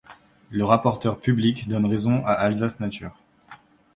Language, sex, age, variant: French, male, 19-29, Français de métropole